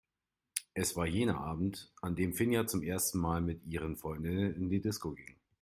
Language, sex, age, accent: German, male, 30-39, Deutschland Deutsch